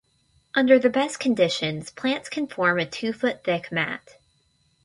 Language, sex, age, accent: English, female, under 19, United States English